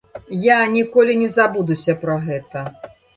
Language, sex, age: Belarusian, female, 60-69